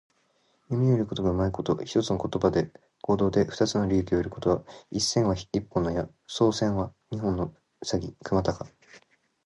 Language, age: Japanese, 19-29